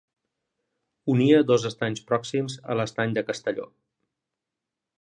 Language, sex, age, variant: Catalan, male, 40-49, Central